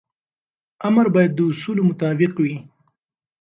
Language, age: Pashto, 19-29